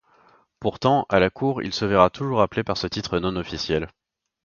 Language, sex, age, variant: French, male, 19-29, Français de métropole